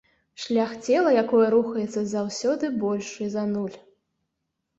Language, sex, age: Belarusian, female, 19-29